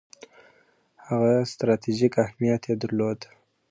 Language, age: Pashto, 19-29